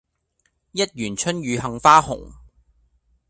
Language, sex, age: Cantonese, male, 19-29